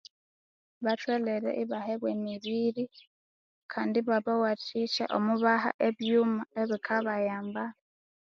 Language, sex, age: Konzo, female, 19-29